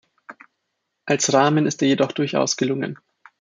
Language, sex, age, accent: German, male, 19-29, Österreichisches Deutsch